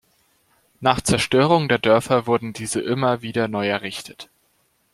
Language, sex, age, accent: German, male, under 19, Deutschland Deutsch